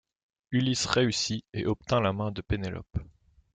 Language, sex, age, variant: French, male, 19-29, Français de métropole